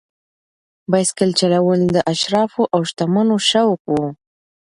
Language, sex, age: Pashto, female, 19-29